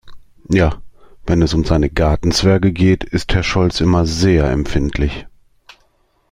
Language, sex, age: German, male, 50-59